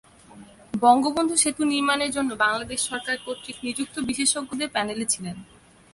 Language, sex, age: Bengali, female, under 19